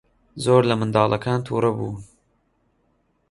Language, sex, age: Central Kurdish, male, 19-29